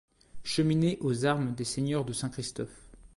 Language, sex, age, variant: French, male, 19-29, Français de métropole